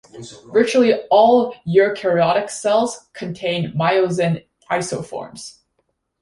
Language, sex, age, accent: English, female, 19-29, Canadian English